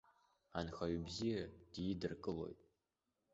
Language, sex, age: Abkhazian, male, under 19